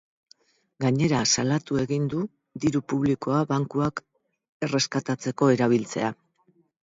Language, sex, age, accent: Basque, female, 60-69, Mendebalekoa (Araba, Bizkaia, Gipuzkoako mendebaleko herri batzuk)